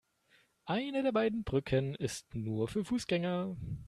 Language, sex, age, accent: German, male, 19-29, Deutschland Deutsch